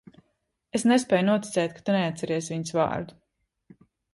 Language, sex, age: Latvian, female, 30-39